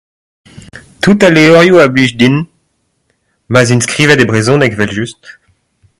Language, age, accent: Breton, 30-39, Kerneveg; Leoneg